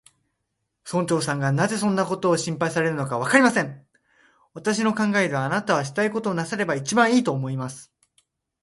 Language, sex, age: Japanese, male, under 19